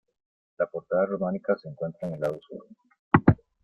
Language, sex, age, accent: Spanish, male, 50-59, América central